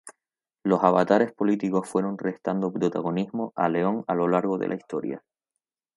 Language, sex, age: Spanish, male, 19-29